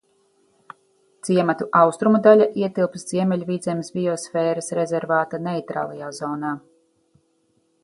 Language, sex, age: Latvian, female, 40-49